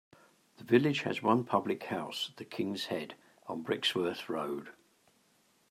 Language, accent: English, England English